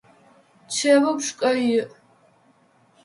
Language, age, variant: Adyghe, 50-59, Адыгабзэ (Кирил, пстэумэ зэдыряе)